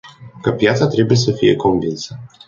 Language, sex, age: Romanian, male, 19-29